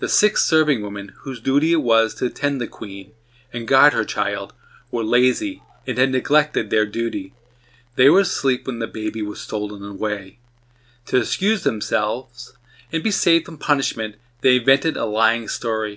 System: none